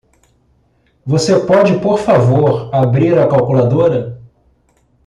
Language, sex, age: Portuguese, male, 40-49